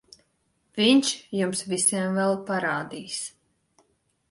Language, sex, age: Latvian, female, 19-29